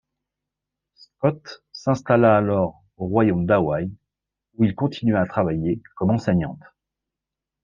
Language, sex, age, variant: French, male, 50-59, Français de métropole